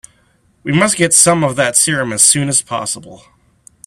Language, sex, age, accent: English, male, 19-29, United States English